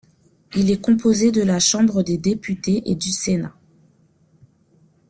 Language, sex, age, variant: French, female, 30-39, Français de métropole